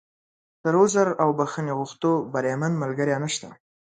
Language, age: Pashto, under 19